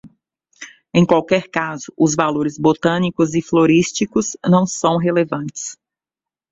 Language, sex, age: Portuguese, female, 40-49